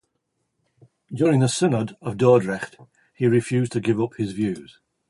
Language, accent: English, England English